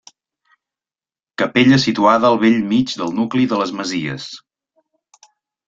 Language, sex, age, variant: Catalan, male, 40-49, Central